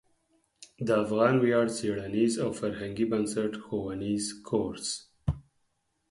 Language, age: Pashto, 30-39